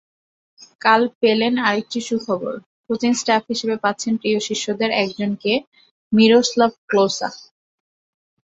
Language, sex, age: Bengali, female, 19-29